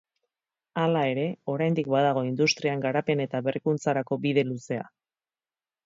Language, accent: Basque, Erdialdekoa edo Nafarra (Gipuzkoa, Nafarroa)